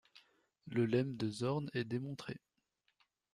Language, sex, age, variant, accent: French, male, 30-39, Français d'Europe, Français de Belgique